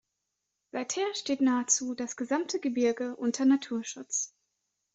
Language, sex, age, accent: German, female, 19-29, Deutschland Deutsch